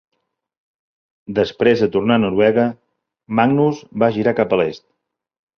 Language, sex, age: Catalan, male, 40-49